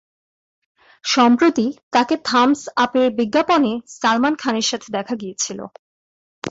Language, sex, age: Bengali, female, under 19